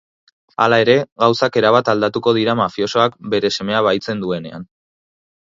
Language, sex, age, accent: Basque, male, 19-29, Erdialdekoa edo Nafarra (Gipuzkoa, Nafarroa)